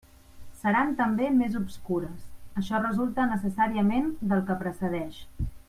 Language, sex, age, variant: Catalan, female, 30-39, Central